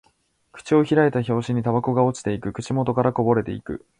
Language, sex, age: Japanese, male, 19-29